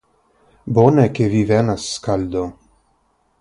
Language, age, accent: Esperanto, 30-39, Internacia